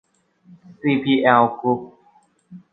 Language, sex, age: Thai, male, under 19